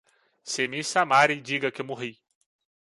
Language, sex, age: Portuguese, male, 19-29